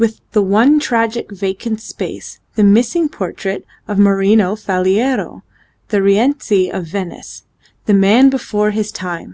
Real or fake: real